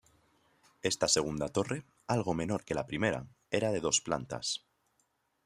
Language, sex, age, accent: Spanish, male, 19-29, España: Norte peninsular (Asturias, Castilla y León, Cantabria, País Vasco, Navarra, Aragón, La Rioja, Guadalajara, Cuenca)